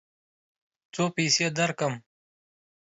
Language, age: Pashto, 19-29